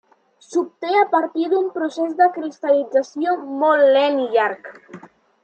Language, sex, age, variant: Catalan, male, under 19, Central